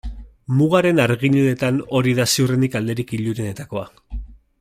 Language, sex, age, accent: Basque, male, 19-29, Erdialdekoa edo Nafarra (Gipuzkoa, Nafarroa)